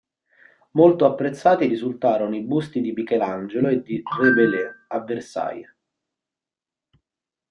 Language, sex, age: Italian, male, 30-39